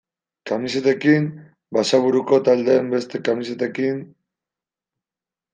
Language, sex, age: Basque, male, 19-29